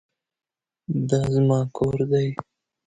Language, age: Pashto, 19-29